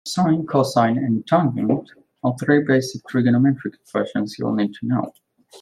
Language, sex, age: English, male, under 19